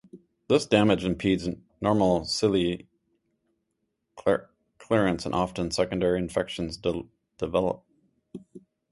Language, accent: English, United States English